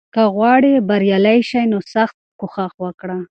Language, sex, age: Pashto, female, 19-29